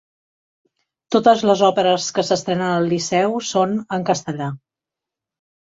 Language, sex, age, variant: Catalan, female, 50-59, Central